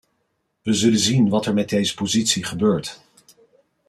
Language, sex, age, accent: Dutch, male, 40-49, Nederlands Nederlands